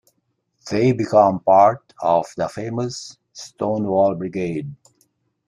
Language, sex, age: English, male, 70-79